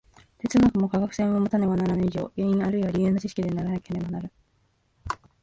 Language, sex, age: Japanese, female, 19-29